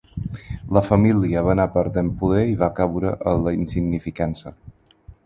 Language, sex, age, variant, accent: Catalan, male, 30-39, Balear, balear; aprenent (recent, des del castellà)